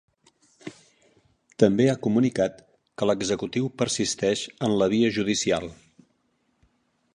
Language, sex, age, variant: Catalan, male, 60-69, Central